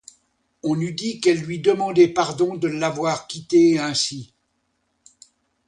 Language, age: French, 70-79